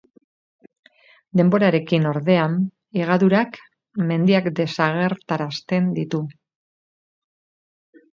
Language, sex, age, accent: Basque, female, 50-59, Mendebalekoa (Araba, Bizkaia, Gipuzkoako mendebaleko herri batzuk)